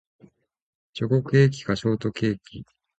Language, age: Japanese, 50-59